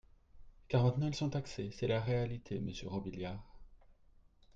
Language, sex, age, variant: French, male, 30-39, Français de métropole